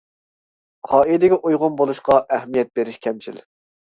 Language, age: Uyghur, 19-29